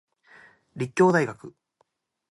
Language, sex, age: Japanese, male, 19-29